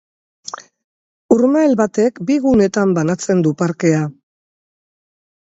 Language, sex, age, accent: Basque, female, 60-69, Mendebalekoa (Araba, Bizkaia, Gipuzkoako mendebaleko herri batzuk)